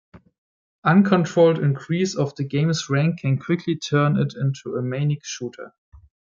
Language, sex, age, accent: English, male, 19-29, United States English